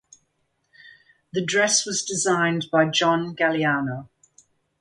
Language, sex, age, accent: English, female, 70-79, England English